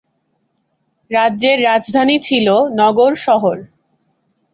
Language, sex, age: Bengali, female, under 19